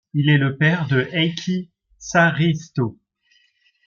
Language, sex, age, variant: French, male, 40-49, Français de métropole